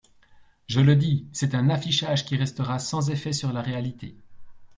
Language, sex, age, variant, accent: French, male, 30-39, Français d'Europe, Français de Suisse